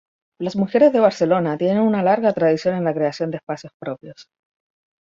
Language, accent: Spanish, Chileno: Chile, Cuyo